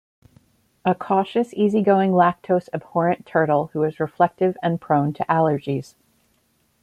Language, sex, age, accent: English, female, 40-49, United States English